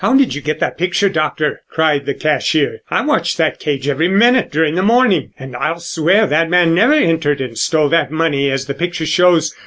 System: none